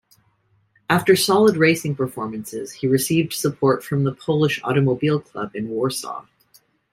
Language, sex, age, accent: English, female, 40-49, Canadian English